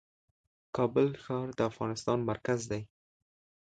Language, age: Pashto, under 19